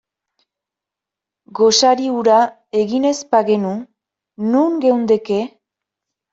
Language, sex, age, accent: Basque, female, 19-29, Nafar-lapurtarra edo Zuberotarra (Lapurdi, Nafarroa Beherea, Zuberoa)